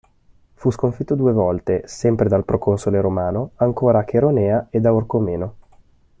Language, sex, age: Italian, male, 19-29